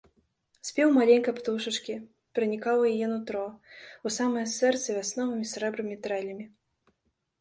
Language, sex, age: Belarusian, female, 19-29